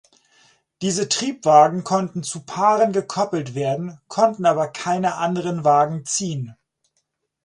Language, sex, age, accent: German, male, 40-49, Deutschland Deutsch